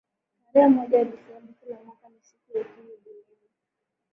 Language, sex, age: Swahili, female, 19-29